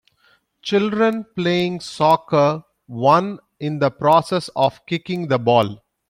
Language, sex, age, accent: English, male, 40-49, India and South Asia (India, Pakistan, Sri Lanka)